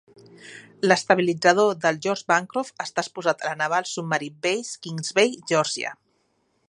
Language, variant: Catalan, Central